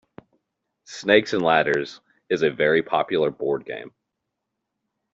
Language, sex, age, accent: English, male, 30-39, United States English